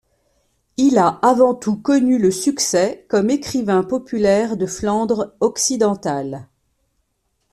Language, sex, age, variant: French, female, 50-59, Français de métropole